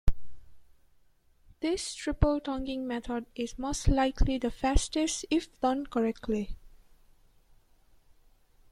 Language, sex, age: English, female, 19-29